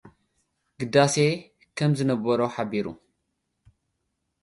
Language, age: Tigrinya, 19-29